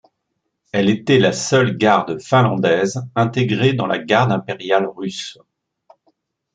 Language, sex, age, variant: French, male, 60-69, Français de métropole